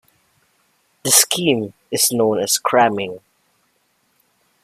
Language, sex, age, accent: English, male, under 19, Filipino